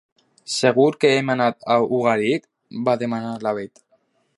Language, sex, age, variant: Catalan, male, under 19, Alacantí